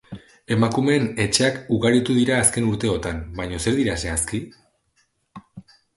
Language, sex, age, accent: Basque, male, 30-39, Mendebalekoa (Araba, Bizkaia, Gipuzkoako mendebaleko herri batzuk)